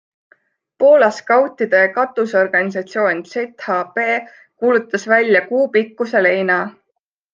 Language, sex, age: Estonian, female, 19-29